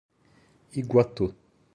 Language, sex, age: Portuguese, male, 30-39